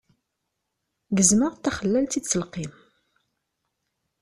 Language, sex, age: Kabyle, female, 30-39